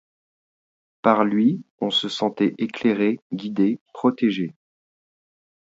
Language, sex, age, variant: French, male, 40-49, Français de métropole